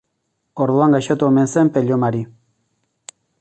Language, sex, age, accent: Basque, male, 40-49, Erdialdekoa edo Nafarra (Gipuzkoa, Nafarroa)